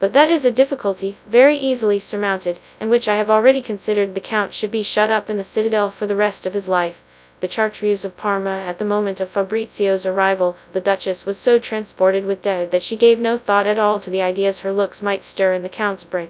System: TTS, FastPitch